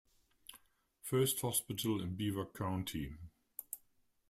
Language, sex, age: English, male, 60-69